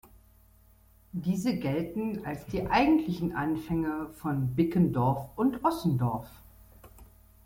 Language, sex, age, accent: German, female, 50-59, Deutschland Deutsch